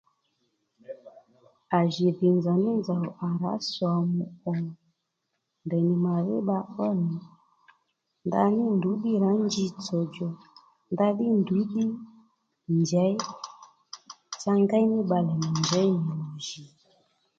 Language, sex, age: Lendu, female, 30-39